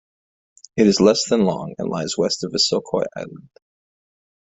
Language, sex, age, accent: English, male, 19-29, United States English